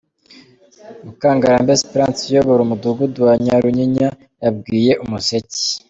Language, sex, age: Kinyarwanda, male, 30-39